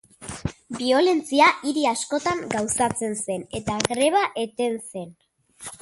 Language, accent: Basque, Erdialdekoa edo Nafarra (Gipuzkoa, Nafarroa)